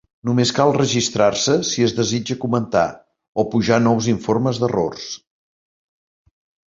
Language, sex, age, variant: Catalan, male, 50-59, Central